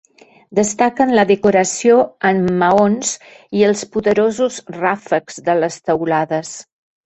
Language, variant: Catalan, Septentrional